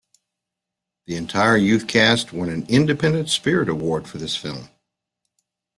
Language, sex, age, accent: English, male, 60-69, United States English